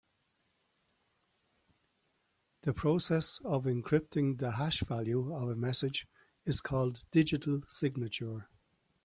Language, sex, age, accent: English, male, 50-59, Irish English